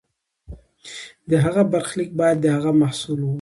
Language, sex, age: Pashto, female, 30-39